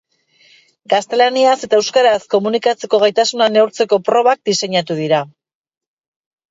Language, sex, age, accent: Basque, female, 40-49, Erdialdekoa edo Nafarra (Gipuzkoa, Nafarroa)